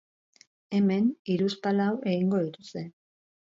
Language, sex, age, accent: Basque, female, 50-59, Mendebalekoa (Araba, Bizkaia, Gipuzkoako mendebaleko herri batzuk)